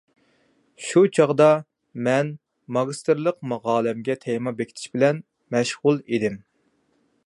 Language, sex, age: Uyghur, male, 30-39